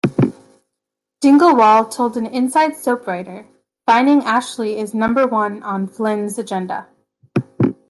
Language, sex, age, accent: English, female, 19-29, Canadian English